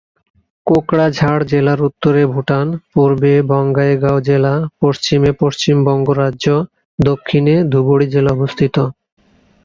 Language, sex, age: Bengali, male, 19-29